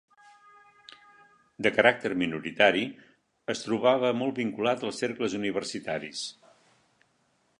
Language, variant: Catalan, Central